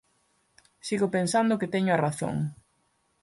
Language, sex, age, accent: Galician, female, 19-29, Normativo (estándar)